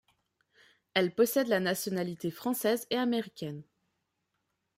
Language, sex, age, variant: French, female, 19-29, Français de métropole